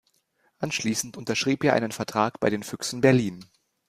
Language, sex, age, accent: German, male, 19-29, Deutschland Deutsch